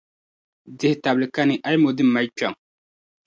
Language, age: Dagbani, 19-29